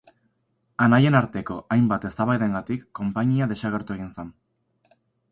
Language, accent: Basque, Batua